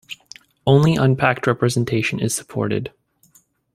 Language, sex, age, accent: English, male, 19-29, United States English